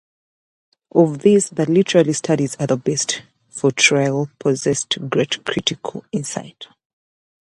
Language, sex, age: English, female, 30-39